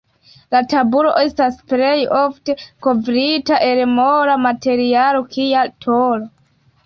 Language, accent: Esperanto, Internacia